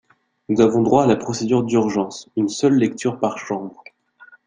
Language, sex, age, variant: French, male, 19-29, Français de métropole